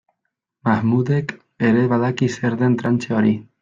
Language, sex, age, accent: Basque, male, 19-29, Mendebalekoa (Araba, Bizkaia, Gipuzkoako mendebaleko herri batzuk)